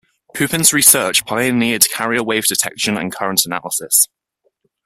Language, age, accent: English, 19-29, England English